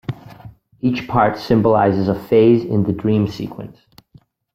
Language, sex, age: English, male, 19-29